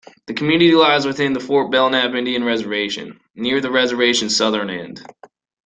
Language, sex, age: English, male, 19-29